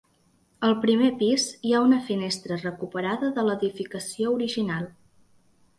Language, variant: Catalan, Central